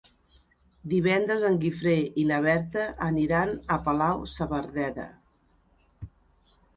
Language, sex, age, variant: Catalan, female, 40-49, Central